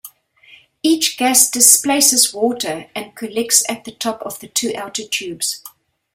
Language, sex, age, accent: English, female, 60-69, Southern African (South Africa, Zimbabwe, Namibia)